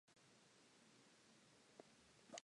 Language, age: English, 19-29